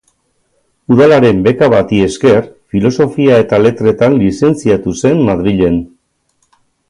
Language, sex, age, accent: Basque, male, 60-69, Mendebalekoa (Araba, Bizkaia, Gipuzkoako mendebaleko herri batzuk)